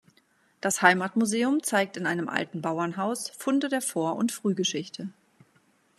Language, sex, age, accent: German, female, 40-49, Deutschland Deutsch